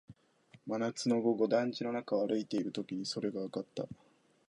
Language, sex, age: Japanese, male, 19-29